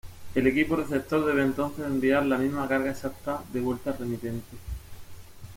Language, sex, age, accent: Spanish, male, 40-49, España: Sur peninsular (Andalucia, Extremadura, Murcia)